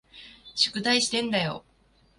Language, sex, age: Japanese, female, 40-49